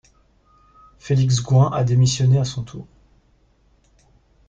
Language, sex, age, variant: French, male, 19-29, Français de métropole